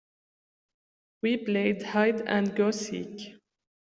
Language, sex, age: English, female, 19-29